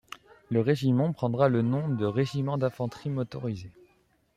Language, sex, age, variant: French, male, 30-39, Français de métropole